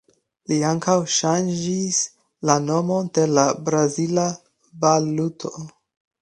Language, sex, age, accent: Esperanto, male, 19-29, Internacia